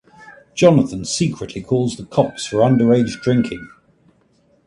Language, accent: English, England English